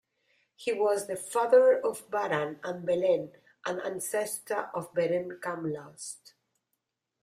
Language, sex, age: English, female, 40-49